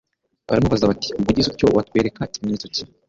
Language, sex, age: Kinyarwanda, male, under 19